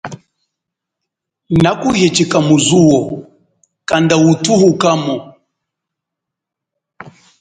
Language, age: Chokwe, 40-49